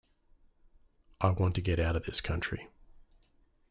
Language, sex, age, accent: English, male, 40-49, Australian English